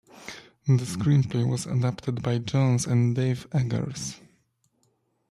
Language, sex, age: English, male, 19-29